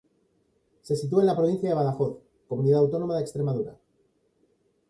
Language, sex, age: Spanish, male, 40-49